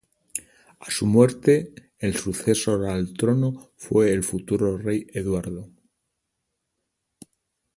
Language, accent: Spanish, España: Centro-Sur peninsular (Madrid, Toledo, Castilla-La Mancha)